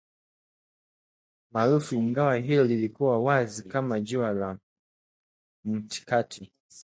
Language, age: Swahili, 19-29